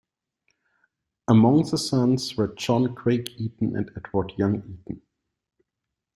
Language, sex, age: English, male, 40-49